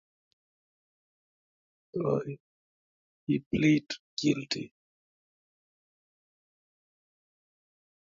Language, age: English, under 19